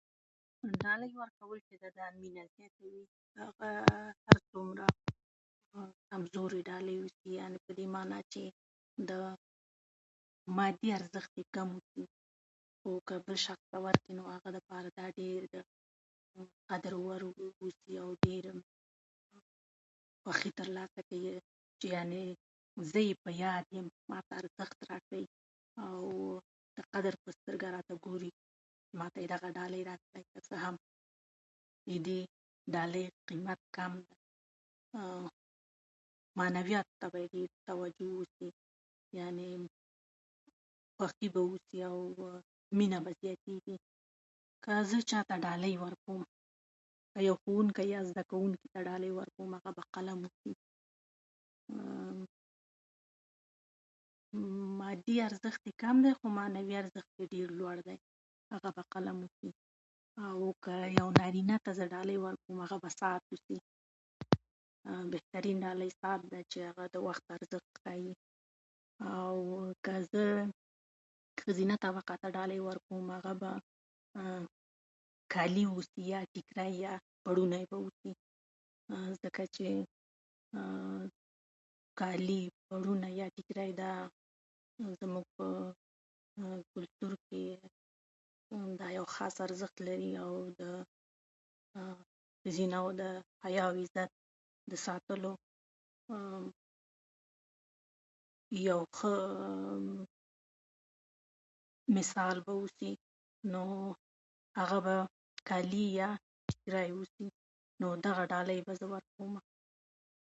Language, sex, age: Pashto, female, 30-39